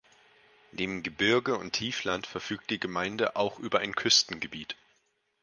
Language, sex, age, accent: German, male, 19-29, Deutschland Deutsch